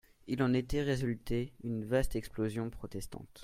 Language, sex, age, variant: French, male, under 19, Français de métropole